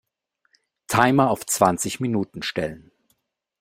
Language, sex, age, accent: German, male, 30-39, Deutschland Deutsch